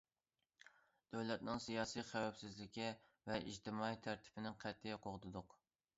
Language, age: Uyghur, 19-29